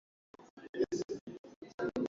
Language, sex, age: Swahili, male, 19-29